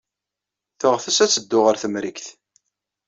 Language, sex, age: Kabyle, male, 40-49